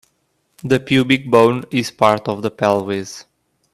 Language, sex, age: English, male, 30-39